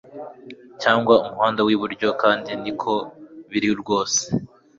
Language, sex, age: Kinyarwanda, male, 19-29